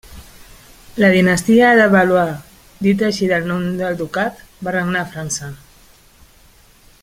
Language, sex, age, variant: Catalan, female, 30-39, Central